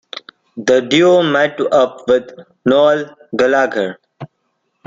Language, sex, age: English, male, 19-29